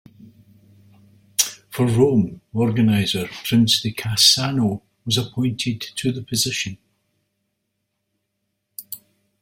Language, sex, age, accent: English, male, 70-79, Scottish English